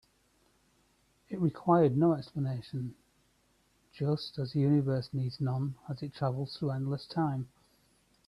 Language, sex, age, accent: English, male, 50-59, England English